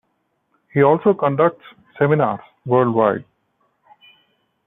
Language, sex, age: English, male, 30-39